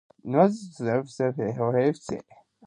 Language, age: Asturian, under 19